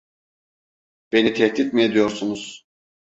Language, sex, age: Turkish, male, 19-29